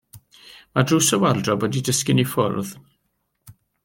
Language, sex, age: Welsh, male, 50-59